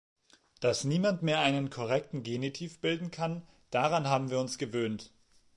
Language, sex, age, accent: German, male, 19-29, Deutschland Deutsch